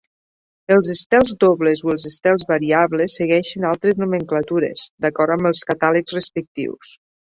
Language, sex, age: Catalan, female, 30-39